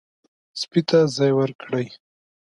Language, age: Pashto, 19-29